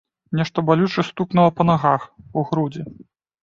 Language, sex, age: Belarusian, male, 30-39